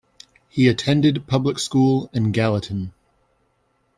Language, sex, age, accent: English, male, 19-29, United States English